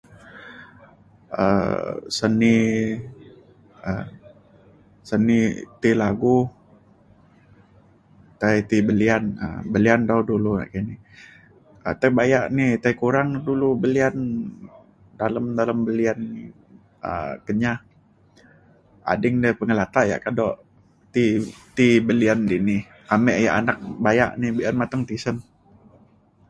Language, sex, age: Mainstream Kenyah, male, 30-39